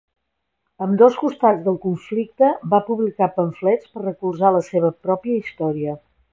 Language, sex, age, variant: Catalan, female, 60-69, Central